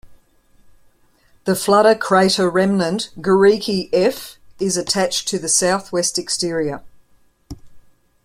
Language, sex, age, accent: English, female, 50-59, Australian English